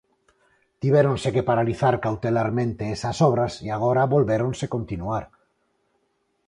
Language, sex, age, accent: Galician, male, 40-49, Normativo (estándar); Neofalante